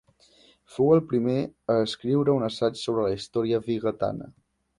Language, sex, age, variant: Catalan, male, 19-29, Central